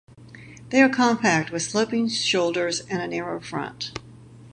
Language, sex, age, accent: English, female, 70-79, United States English